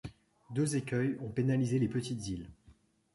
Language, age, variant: French, 40-49, Français de métropole